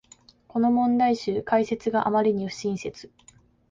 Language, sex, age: Japanese, female, 19-29